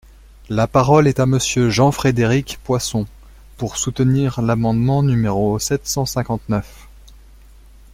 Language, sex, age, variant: French, male, 30-39, Français de métropole